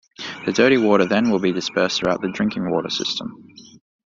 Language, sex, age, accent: English, male, 19-29, Australian English